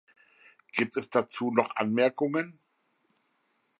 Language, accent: German, Deutschland Deutsch